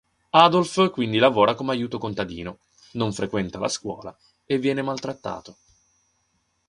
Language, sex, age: Italian, male, 19-29